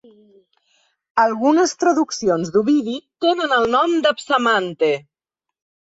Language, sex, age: Catalan, female, 30-39